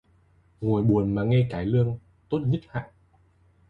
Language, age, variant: Vietnamese, 19-29, Hà Nội